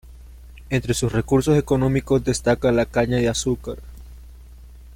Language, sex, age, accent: Spanish, male, 19-29, América central